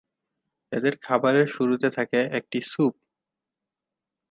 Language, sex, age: Bengali, male, 19-29